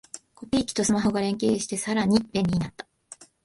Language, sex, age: Japanese, female, 19-29